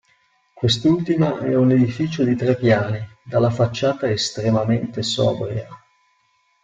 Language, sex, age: Italian, male, 40-49